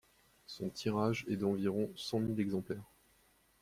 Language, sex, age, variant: French, male, 19-29, Français de métropole